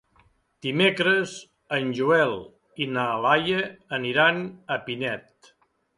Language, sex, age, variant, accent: Catalan, male, 60-69, Central, central